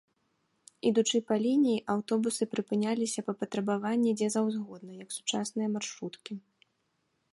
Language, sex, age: Belarusian, female, 19-29